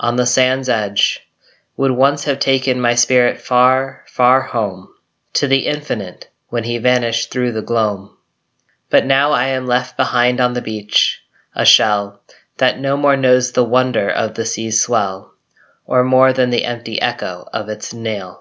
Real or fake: real